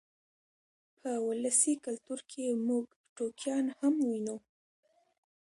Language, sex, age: Pashto, female, under 19